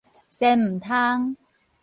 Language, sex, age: Min Nan Chinese, female, 40-49